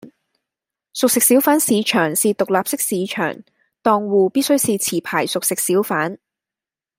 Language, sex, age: Cantonese, female, 19-29